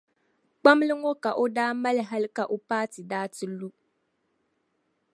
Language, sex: Dagbani, female